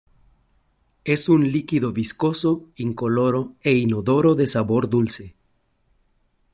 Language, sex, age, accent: Spanish, male, 30-39, México